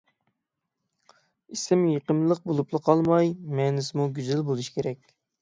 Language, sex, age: Uyghur, male, 19-29